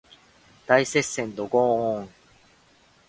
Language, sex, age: Japanese, male, 19-29